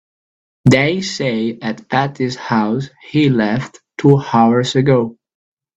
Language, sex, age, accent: English, male, 30-39, United States English